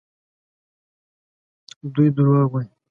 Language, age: Pashto, 19-29